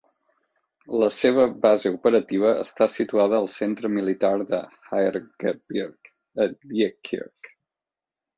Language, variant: Catalan, Central